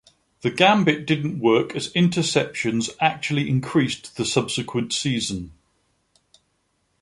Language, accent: English, England English